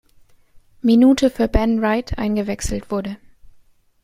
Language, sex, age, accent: German, female, 19-29, Deutschland Deutsch